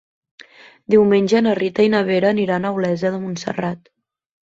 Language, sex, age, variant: Catalan, female, 19-29, Central